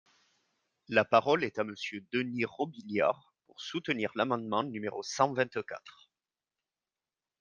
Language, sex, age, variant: French, male, 19-29, Français de métropole